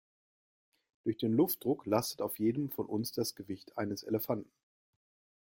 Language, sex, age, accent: German, male, 40-49, Deutschland Deutsch